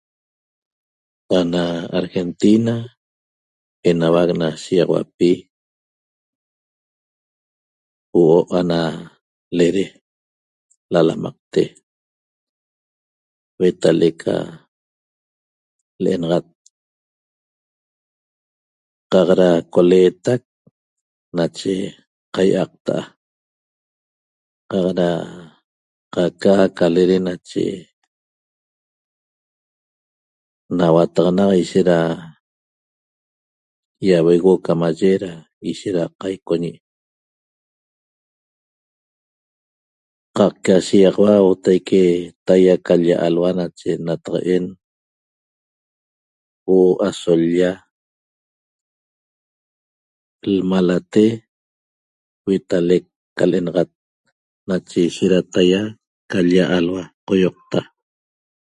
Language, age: Toba, 50-59